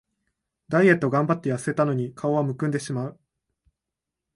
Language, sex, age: Japanese, male, 19-29